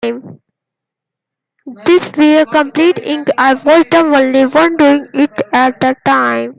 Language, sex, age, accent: English, female, 19-29, United States English